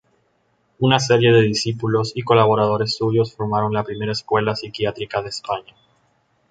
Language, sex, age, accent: Spanish, male, 19-29, Caribe: Cuba, Venezuela, Puerto Rico, República Dominicana, Panamá, Colombia caribeña, México caribeño, Costa del golfo de México